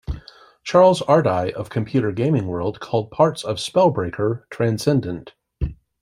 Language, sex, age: English, male, 40-49